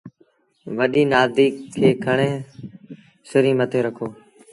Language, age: Sindhi Bhil, 19-29